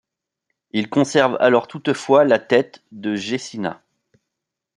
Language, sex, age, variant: French, male, 30-39, Français de métropole